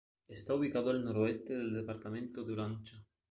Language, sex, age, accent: Spanish, male, 40-49, España: Sur peninsular (Andalucia, Extremadura, Murcia)